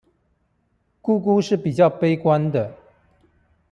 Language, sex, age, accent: Chinese, male, 40-49, 出生地：臺北市